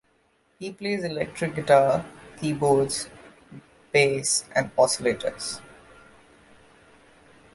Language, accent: English, India and South Asia (India, Pakistan, Sri Lanka)